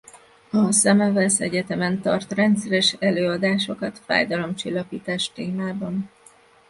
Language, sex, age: Hungarian, female, 50-59